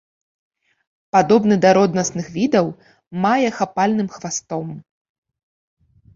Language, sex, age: Belarusian, female, 30-39